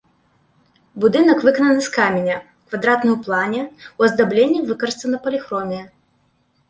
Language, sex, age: Belarusian, female, 30-39